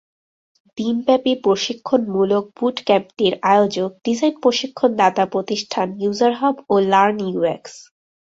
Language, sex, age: Bengali, female, 19-29